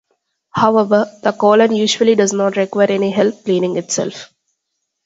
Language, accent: English, India and South Asia (India, Pakistan, Sri Lanka)